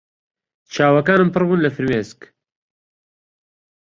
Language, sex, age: Central Kurdish, male, 30-39